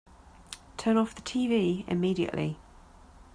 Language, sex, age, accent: English, female, 40-49, England English